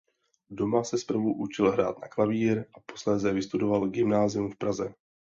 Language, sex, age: Czech, male, 30-39